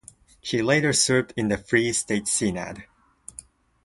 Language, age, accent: English, 19-29, United States English